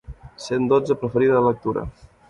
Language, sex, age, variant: Catalan, male, 19-29, Central